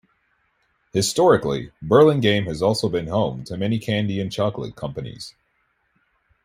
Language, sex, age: English, male, 40-49